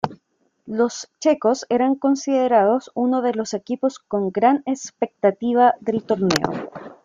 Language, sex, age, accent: Spanish, female, 30-39, Chileno: Chile, Cuyo